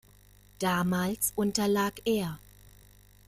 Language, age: German, 30-39